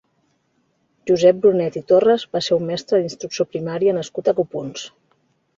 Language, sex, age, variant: Catalan, female, 40-49, Central